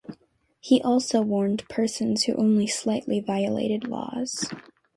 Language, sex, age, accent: English, female, under 19, United States English